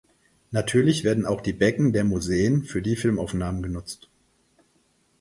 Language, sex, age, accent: German, male, 50-59, Deutschland Deutsch